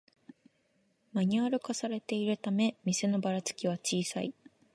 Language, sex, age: Japanese, female, 19-29